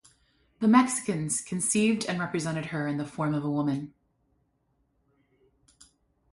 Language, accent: English, United States English